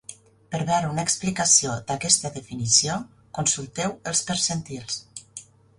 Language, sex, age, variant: Catalan, female, 40-49, Nord-Occidental